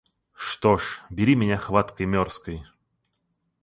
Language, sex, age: Russian, male, 30-39